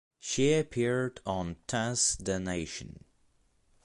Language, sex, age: English, male, under 19